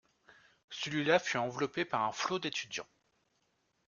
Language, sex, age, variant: French, male, 30-39, Français de métropole